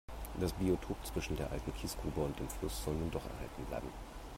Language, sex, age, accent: German, male, 40-49, Deutschland Deutsch